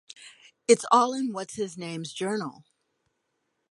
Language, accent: English, United States English